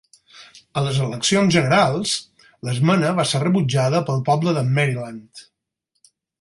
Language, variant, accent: Catalan, Balear, balear